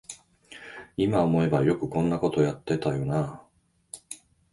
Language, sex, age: Japanese, male, 50-59